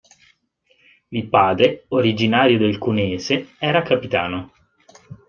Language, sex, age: Italian, male, 19-29